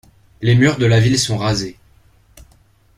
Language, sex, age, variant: French, male, under 19, Français de métropole